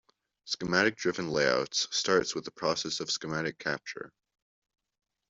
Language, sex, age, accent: English, male, under 19, Canadian English